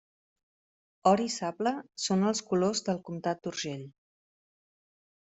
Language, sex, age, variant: Catalan, female, 30-39, Central